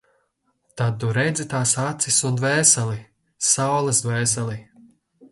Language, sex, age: Latvian, male, 30-39